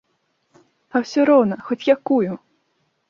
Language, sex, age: Belarusian, female, 19-29